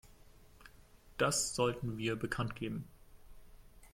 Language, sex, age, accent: German, male, 19-29, Deutschland Deutsch